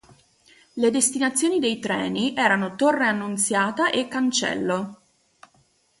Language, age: Italian, 19-29